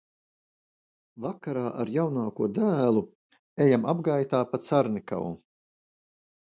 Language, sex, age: Latvian, male, 60-69